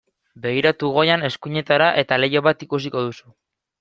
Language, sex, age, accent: Basque, male, 19-29, Mendebalekoa (Araba, Bizkaia, Gipuzkoako mendebaleko herri batzuk)